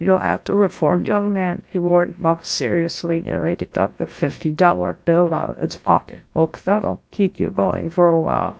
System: TTS, GlowTTS